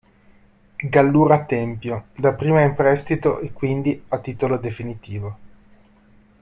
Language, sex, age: Italian, male, 40-49